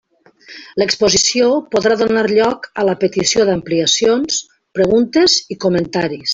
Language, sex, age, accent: Catalan, female, 50-59, valencià